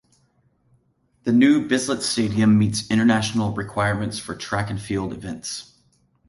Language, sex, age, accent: English, male, 40-49, United States English